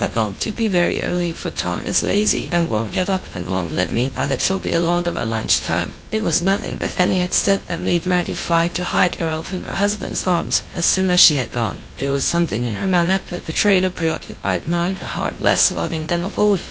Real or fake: fake